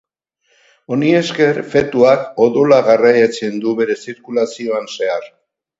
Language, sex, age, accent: Basque, male, 70-79, Mendebalekoa (Araba, Bizkaia, Gipuzkoako mendebaleko herri batzuk)